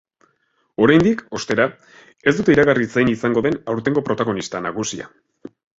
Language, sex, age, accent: Basque, male, 19-29, Erdialdekoa edo Nafarra (Gipuzkoa, Nafarroa)